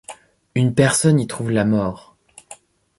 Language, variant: French, Français de métropole